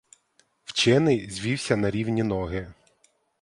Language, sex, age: Ukrainian, male, 30-39